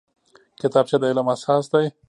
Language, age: Pashto, 40-49